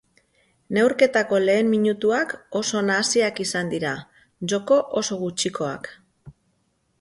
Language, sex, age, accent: Basque, female, 30-39, Mendebalekoa (Araba, Bizkaia, Gipuzkoako mendebaleko herri batzuk)